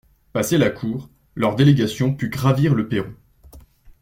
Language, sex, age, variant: French, male, 19-29, Français de métropole